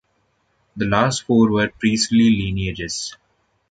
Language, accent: English, India and South Asia (India, Pakistan, Sri Lanka)